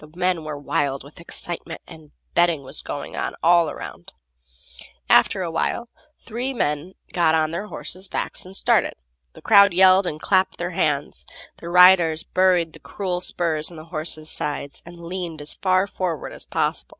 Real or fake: real